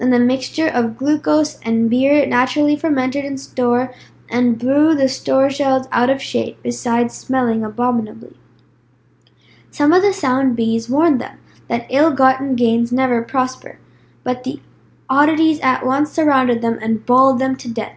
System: none